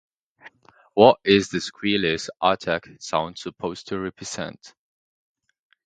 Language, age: English, 19-29